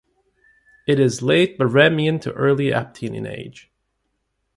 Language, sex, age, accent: English, male, 30-39, United States English